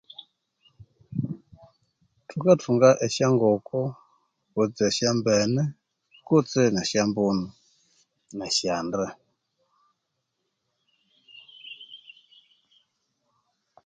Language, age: Konzo, 40-49